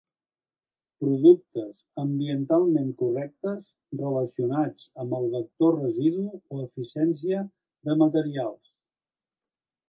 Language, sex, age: Catalan, male, 70-79